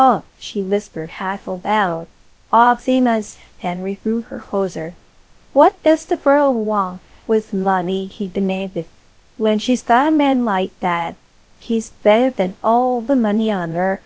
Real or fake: fake